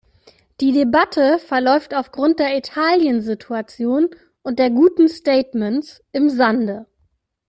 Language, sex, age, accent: German, female, 30-39, Deutschland Deutsch